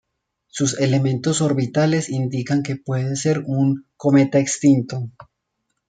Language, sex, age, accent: Spanish, male, 30-39, Caribe: Cuba, Venezuela, Puerto Rico, República Dominicana, Panamá, Colombia caribeña, México caribeño, Costa del golfo de México